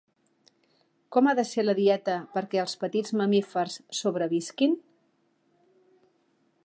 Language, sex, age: Catalan, female, 50-59